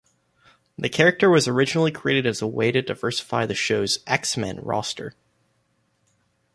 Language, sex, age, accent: English, male, 19-29, United States English